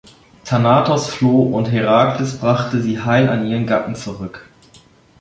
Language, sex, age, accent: German, male, under 19, Deutschland Deutsch